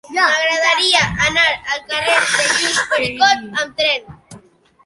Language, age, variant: Catalan, under 19, Central